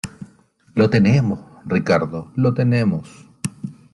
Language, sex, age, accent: Spanish, male, 30-39, Chileno: Chile, Cuyo